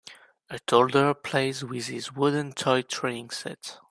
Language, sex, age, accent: English, male, 19-29, United States English